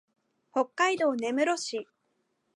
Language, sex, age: Japanese, female, 19-29